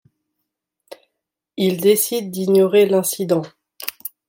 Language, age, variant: French, 19-29, Français de métropole